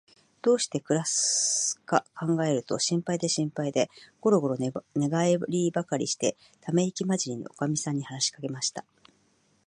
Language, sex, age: Japanese, female, 50-59